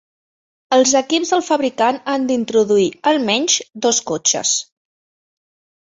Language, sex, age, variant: Catalan, female, 19-29, Central